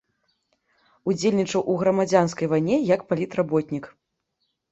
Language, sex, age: Belarusian, female, 19-29